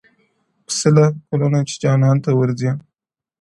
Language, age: Pashto, under 19